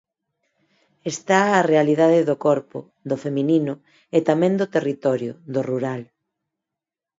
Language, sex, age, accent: Galician, female, 40-49, Neofalante